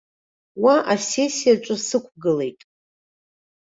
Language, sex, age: Abkhazian, female, 40-49